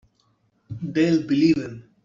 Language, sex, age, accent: English, male, 19-29, India and South Asia (India, Pakistan, Sri Lanka)